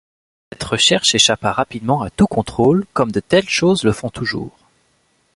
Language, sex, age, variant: French, male, 19-29, Français de métropole